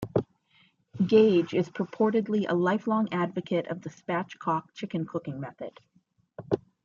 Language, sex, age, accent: English, female, 30-39, United States English